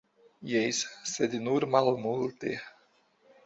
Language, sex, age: Esperanto, male, 50-59